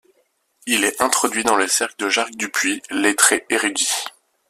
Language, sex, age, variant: French, male, 19-29, Français de métropole